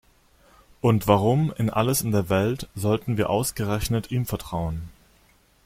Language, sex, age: German, male, 30-39